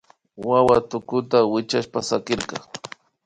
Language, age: Imbabura Highland Quichua, 30-39